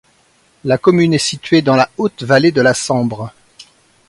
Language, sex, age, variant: French, male, 50-59, Français de métropole